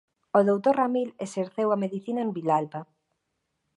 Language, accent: Galician, Normativo (estándar)